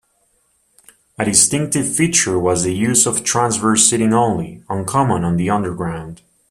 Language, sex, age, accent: English, male, 19-29, United States English